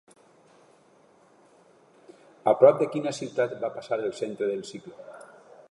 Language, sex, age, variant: Catalan, male, 50-59, Alacantí